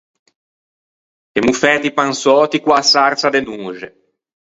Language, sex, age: Ligurian, male, 30-39